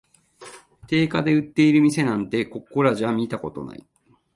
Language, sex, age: Japanese, male, 40-49